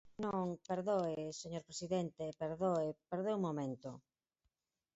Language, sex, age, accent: Galician, female, 40-49, Central (gheada)